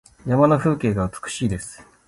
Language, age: Japanese, 40-49